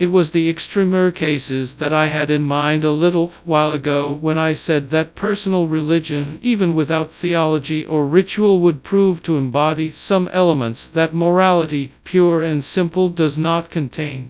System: TTS, FastPitch